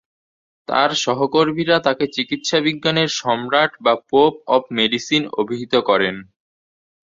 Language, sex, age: Bengali, male, under 19